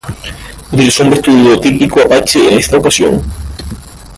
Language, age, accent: Spanish, 19-29, España: Islas Canarias